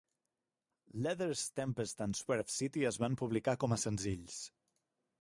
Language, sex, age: Catalan, male, 19-29